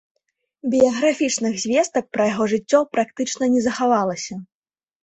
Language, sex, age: Belarusian, female, 19-29